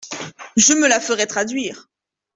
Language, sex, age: French, female, 19-29